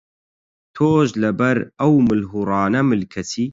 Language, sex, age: Central Kurdish, male, 30-39